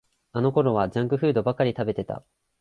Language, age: Japanese, 19-29